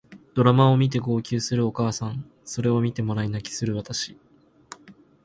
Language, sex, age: Japanese, male, 19-29